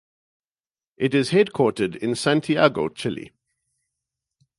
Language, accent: English, Southern African (South Africa, Zimbabwe, Namibia)